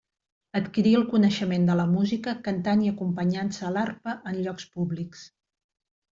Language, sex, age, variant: Catalan, female, 50-59, Central